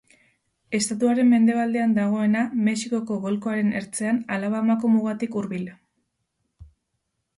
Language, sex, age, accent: Basque, female, 19-29, Erdialdekoa edo Nafarra (Gipuzkoa, Nafarroa)